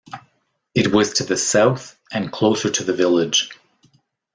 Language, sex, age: English, male, 50-59